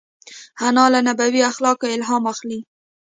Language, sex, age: Pashto, female, 19-29